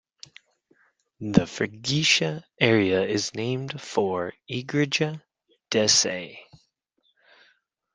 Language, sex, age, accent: English, male, 19-29, United States English